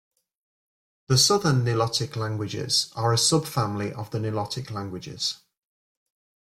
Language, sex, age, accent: English, male, 30-39, England English